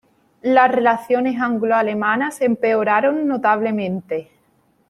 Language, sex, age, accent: Spanish, female, 19-29, España: Sur peninsular (Andalucia, Extremadura, Murcia)